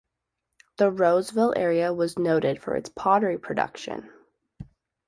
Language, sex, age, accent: English, female, 19-29, United States English